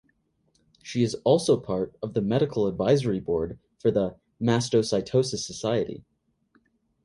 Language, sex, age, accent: English, male, 19-29, United States English